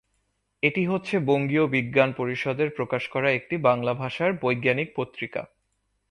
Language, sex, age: Bengali, male, 19-29